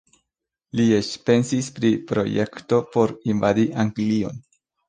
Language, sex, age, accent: Esperanto, male, 19-29, Internacia